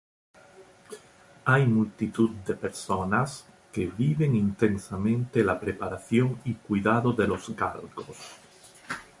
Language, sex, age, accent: Spanish, male, 40-49, España: Sur peninsular (Andalucia, Extremadura, Murcia)